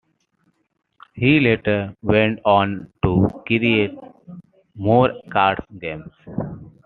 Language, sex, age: English, male, 19-29